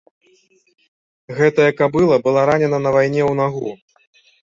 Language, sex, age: Belarusian, male, 30-39